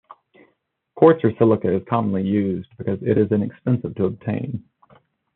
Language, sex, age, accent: English, male, 30-39, United States English